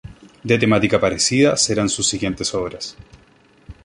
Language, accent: Spanish, Chileno: Chile, Cuyo